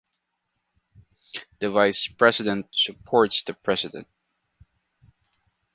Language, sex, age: English, male, 19-29